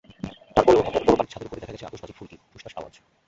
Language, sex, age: Bengali, male, 19-29